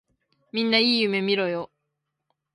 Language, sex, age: Japanese, female, 19-29